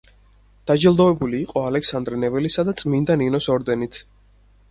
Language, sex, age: Georgian, male, 19-29